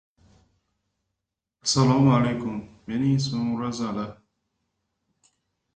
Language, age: English, 19-29